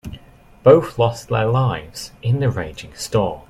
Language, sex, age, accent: English, male, under 19, England English